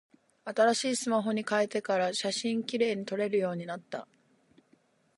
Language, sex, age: Japanese, female, 19-29